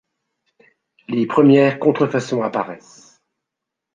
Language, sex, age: French, male, 60-69